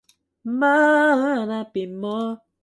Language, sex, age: English, male, 19-29